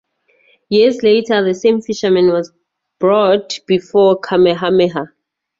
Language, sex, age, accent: English, female, 30-39, Southern African (South Africa, Zimbabwe, Namibia)